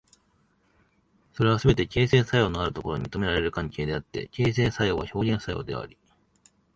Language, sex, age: Japanese, male, 19-29